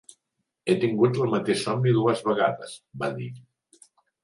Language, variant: Catalan, Central